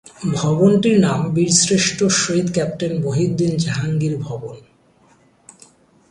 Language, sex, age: Bengali, male, 19-29